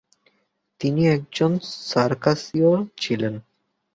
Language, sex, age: Bengali, male, 19-29